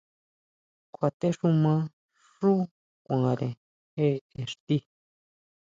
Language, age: Huautla Mazatec, 30-39